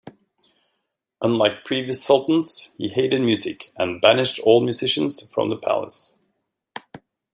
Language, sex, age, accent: English, male, 40-49, United States English